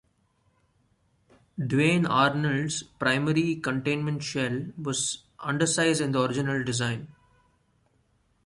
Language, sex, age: English, male, 19-29